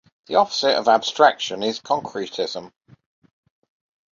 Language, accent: English, England English